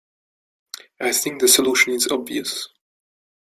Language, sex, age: English, male, 19-29